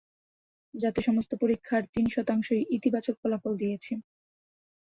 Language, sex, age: Bengali, female, 19-29